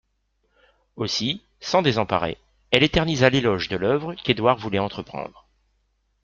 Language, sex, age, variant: French, male, 40-49, Français de métropole